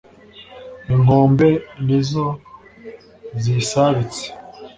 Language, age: Kinyarwanda, 19-29